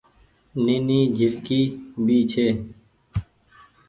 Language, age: Goaria, 19-29